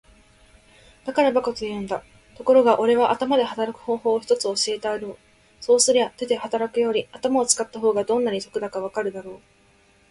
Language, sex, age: Japanese, female, 19-29